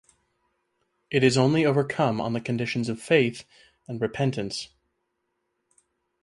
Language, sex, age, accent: English, male, 30-39, United States English